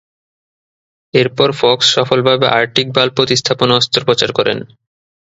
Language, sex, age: Bengali, male, 19-29